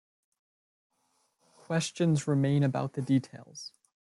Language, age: English, 19-29